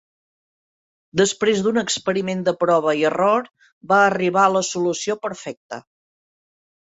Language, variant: Catalan, Central